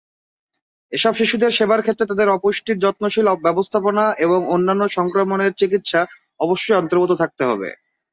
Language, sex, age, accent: Bengali, male, 19-29, Native